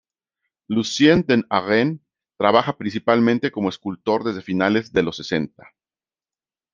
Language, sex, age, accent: Spanish, male, 40-49, México